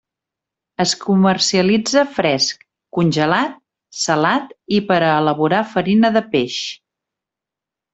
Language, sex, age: Catalan, female, 50-59